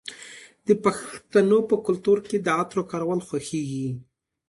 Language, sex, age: Pashto, female, 30-39